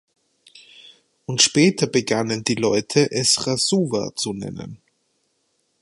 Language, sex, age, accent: German, male, 30-39, Österreichisches Deutsch